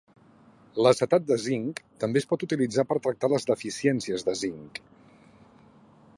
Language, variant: Catalan, Central